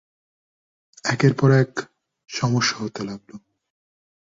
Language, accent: Bengali, প্রমিত